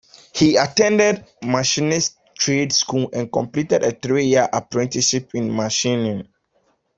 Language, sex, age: English, male, 30-39